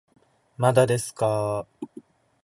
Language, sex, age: Japanese, male, 19-29